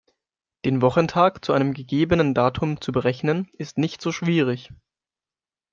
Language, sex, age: German, male, under 19